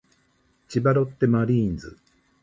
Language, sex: Japanese, male